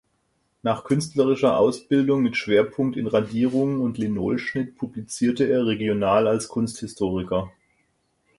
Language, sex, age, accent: German, male, 50-59, Deutschland Deutsch